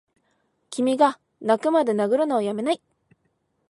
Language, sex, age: Japanese, female, 19-29